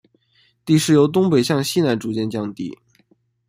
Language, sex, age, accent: Chinese, male, 19-29, 出生地：江苏省